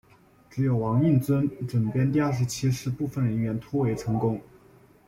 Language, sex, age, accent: Chinese, male, 30-39, 出生地：湖南省